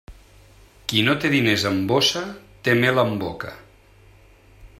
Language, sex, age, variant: Catalan, male, 40-49, Central